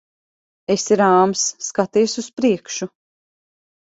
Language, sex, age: Latvian, female, 40-49